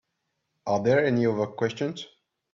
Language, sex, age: English, male, 19-29